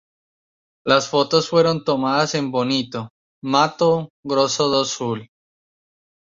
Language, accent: Spanish, Andino-Pacífico: Colombia, Perú, Ecuador, oeste de Bolivia y Venezuela andina